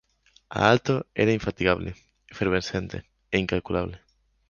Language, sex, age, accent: Spanish, male, 19-29, España: Islas Canarias